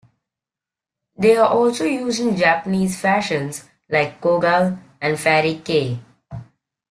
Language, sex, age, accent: English, male, under 19, England English